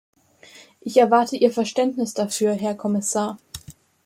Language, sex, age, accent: German, female, 19-29, Deutschland Deutsch